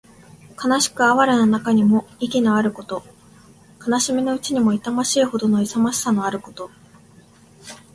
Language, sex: Japanese, female